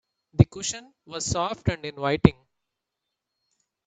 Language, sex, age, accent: English, male, 30-39, India and South Asia (India, Pakistan, Sri Lanka)